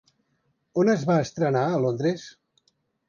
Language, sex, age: Catalan, male, 70-79